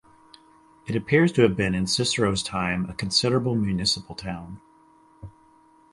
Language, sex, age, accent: English, male, 50-59, United States English